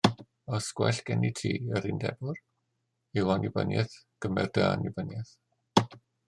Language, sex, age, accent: Welsh, male, 60-69, Y Deyrnas Unedig Cymraeg